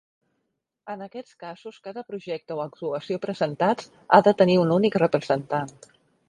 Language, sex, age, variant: Catalan, female, 50-59, Central